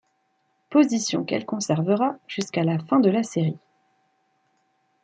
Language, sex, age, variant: French, female, 19-29, Français de métropole